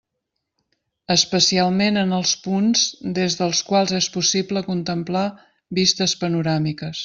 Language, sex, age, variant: Catalan, female, 50-59, Central